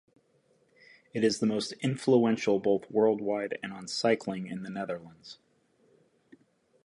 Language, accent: English, United States English